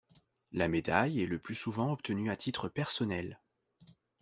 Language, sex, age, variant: French, male, 19-29, Français de métropole